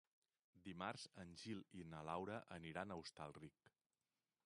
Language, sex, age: Catalan, male, 40-49